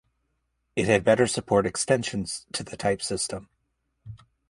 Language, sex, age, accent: English, male, 40-49, United States English